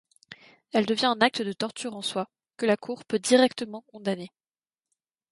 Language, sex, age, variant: French, female, 19-29, Français de métropole